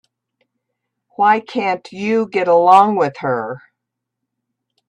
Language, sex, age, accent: English, female, 60-69, United States English